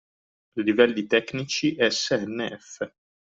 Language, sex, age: Italian, male, 30-39